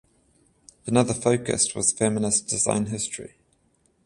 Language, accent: English, United States English; Australian English; England English; New Zealand English; Welsh English